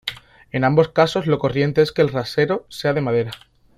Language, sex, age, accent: Spanish, male, 19-29, España: Sur peninsular (Andalucia, Extremadura, Murcia)